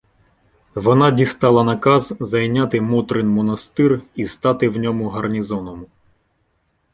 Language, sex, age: Ukrainian, male, 19-29